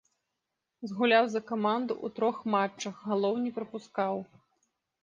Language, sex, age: Belarusian, female, 19-29